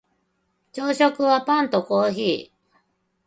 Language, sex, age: Japanese, female, 30-39